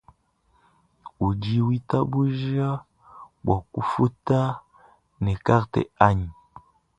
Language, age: Luba-Lulua, 19-29